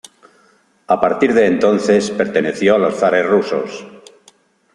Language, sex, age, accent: Spanish, male, 50-59, España: Norte peninsular (Asturias, Castilla y León, Cantabria, País Vasco, Navarra, Aragón, La Rioja, Guadalajara, Cuenca)